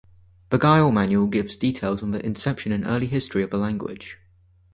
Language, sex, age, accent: English, male, 19-29, England English